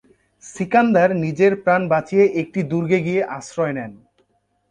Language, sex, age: Bengali, male, under 19